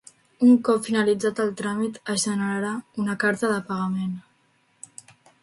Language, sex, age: Catalan, female, under 19